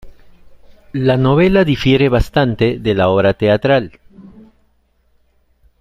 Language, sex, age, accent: Spanish, male, 50-59, Andino-Pacífico: Colombia, Perú, Ecuador, oeste de Bolivia y Venezuela andina